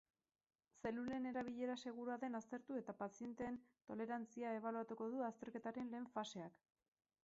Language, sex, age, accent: Basque, female, 30-39, Mendebalekoa (Araba, Bizkaia, Gipuzkoako mendebaleko herri batzuk)